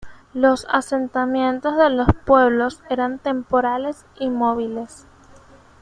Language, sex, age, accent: Spanish, female, under 19, Caribe: Cuba, Venezuela, Puerto Rico, República Dominicana, Panamá, Colombia caribeña, México caribeño, Costa del golfo de México